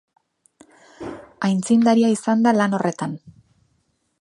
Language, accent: Basque, Mendebalekoa (Araba, Bizkaia, Gipuzkoako mendebaleko herri batzuk)